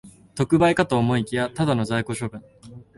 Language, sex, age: Japanese, male, 19-29